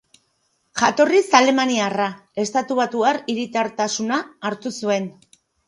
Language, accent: Basque, Erdialdekoa edo Nafarra (Gipuzkoa, Nafarroa)